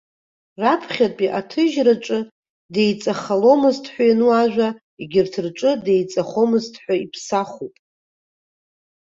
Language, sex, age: Abkhazian, female, 40-49